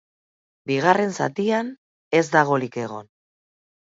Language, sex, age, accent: Basque, female, 40-49, Erdialdekoa edo Nafarra (Gipuzkoa, Nafarroa)